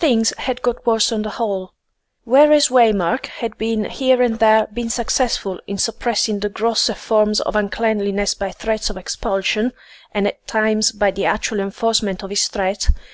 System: none